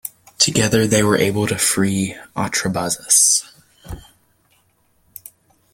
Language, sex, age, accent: English, male, under 19, United States English